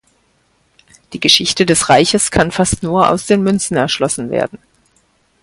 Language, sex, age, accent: German, female, 50-59, Deutschland Deutsch